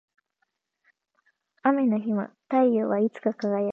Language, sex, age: Japanese, female, under 19